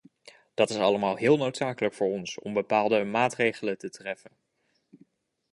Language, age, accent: Dutch, 19-29, Nederlands Nederlands